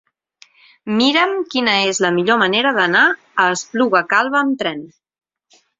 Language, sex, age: Catalan, female, 40-49